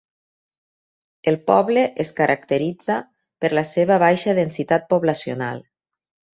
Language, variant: Catalan, Nord-Occidental